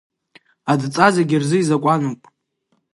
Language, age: Abkhazian, under 19